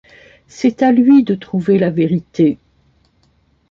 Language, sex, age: French, female, 70-79